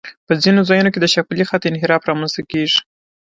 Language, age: Pashto, 19-29